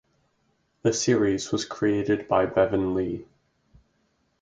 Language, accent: English, Canadian English